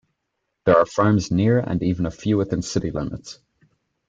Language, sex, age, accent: English, male, 19-29, Irish English